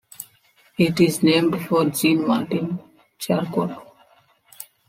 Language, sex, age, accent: English, male, 19-29, India and South Asia (India, Pakistan, Sri Lanka)